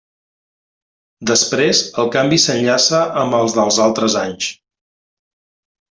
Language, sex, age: Catalan, male, 40-49